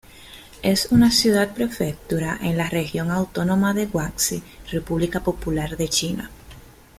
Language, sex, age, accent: Spanish, female, 19-29, Caribe: Cuba, Venezuela, Puerto Rico, República Dominicana, Panamá, Colombia caribeña, México caribeño, Costa del golfo de México